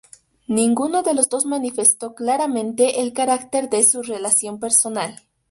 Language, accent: Spanish, Andino-Pacífico: Colombia, Perú, Ecuador, oeste de Bolivia y Venezuela andina